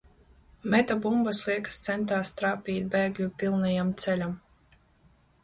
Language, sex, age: Latvian, female, 19-29